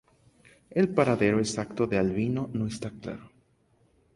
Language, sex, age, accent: Spanish, male, 19-29, México